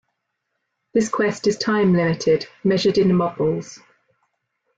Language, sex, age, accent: English, female, 40-49, England English